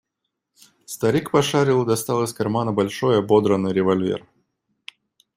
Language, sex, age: Russian, male, 19-29